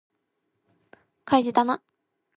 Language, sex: Japanese, female